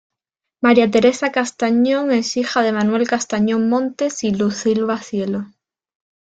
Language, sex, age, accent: Spanish, female, 19-29, España: Norte peninsular (Asturias, Castilla y León, Cantabria, País Vasco, Navarra, Aragón, La Rioja, Guadalajara, Cuenca)